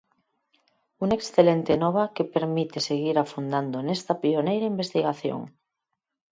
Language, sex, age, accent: Galician, female, 30-39, Normativo (estándar)